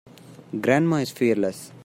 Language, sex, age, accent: English, male, 30-39, India and South Asia (India, Pakistan, Sri Lanka)